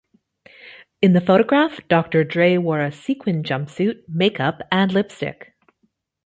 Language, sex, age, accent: English, female, 30-39, Canadian English